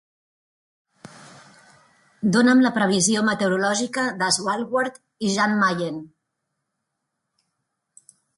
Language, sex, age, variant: Catalan, female, 40-49, Central